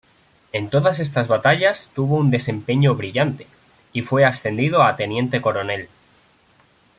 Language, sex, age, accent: Spanish, male, 19-29, España: Centro-Sur peninsular (Madrid, Toledo, Castilla-La Mancha)